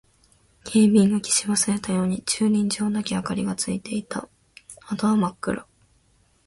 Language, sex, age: Japanese, female, under 19